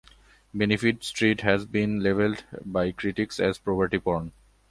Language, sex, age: English, male, 19-29